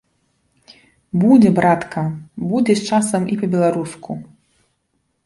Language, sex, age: Belarusian, female, 30-39